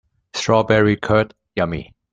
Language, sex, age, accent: English, male, 40-49, Hong Kong English